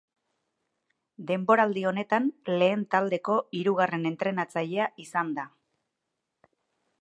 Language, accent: Basque, Erdialdekoa edo Nafarra (Gipuzkoa, Nafarroa)